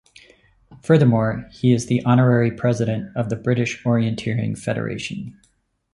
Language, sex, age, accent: English, male, 40-49, United States English